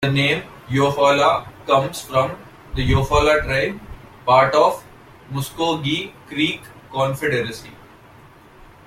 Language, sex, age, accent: English, male, 19-29, India and South Asia (India, Pakistan, Sri Lanka)